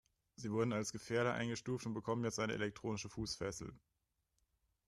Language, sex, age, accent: German, male, 19-29, Deutschland Deutsch